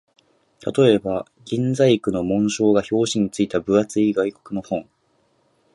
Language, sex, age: Japanese, male, 19-29